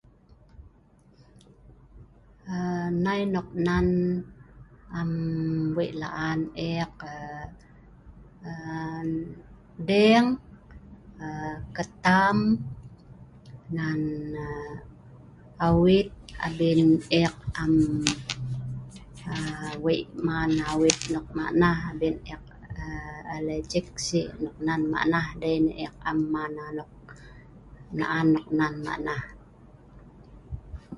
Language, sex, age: Sa'ban, female, 50-59